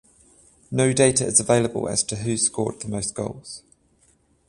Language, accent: English, United States English; Australian English; England English; New Zealand English; Welsh English